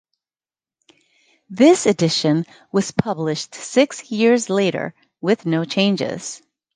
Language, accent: English, United States English